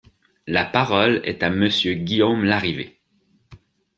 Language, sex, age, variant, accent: French, male, 30-39, Français d'Amérique du Nord, Français du Canada